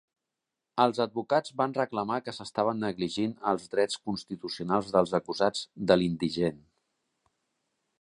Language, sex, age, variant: Catalan, male, 40-49, Central